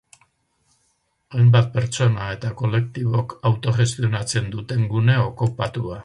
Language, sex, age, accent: Basque, male, 70-79, Mendebalekoa (Araba, Bizkaia, Gipuzkoako mendebaleko herri batzuk)